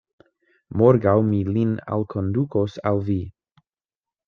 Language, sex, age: Esperanto, male, 19-29